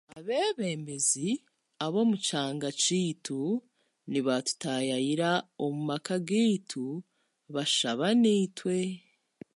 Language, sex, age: Chiga, female, 30-39